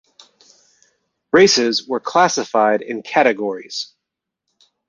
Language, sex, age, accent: English, male, 40-49, United States English